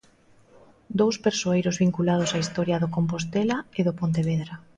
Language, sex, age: Galician, female, 40-49